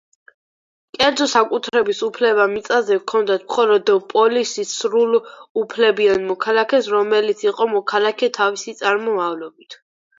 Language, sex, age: Georgian, female, under 19